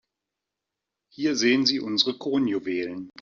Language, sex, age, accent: German, male, 40-49, Deutschland Deutsch